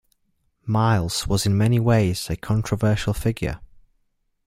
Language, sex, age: English, male, 19-29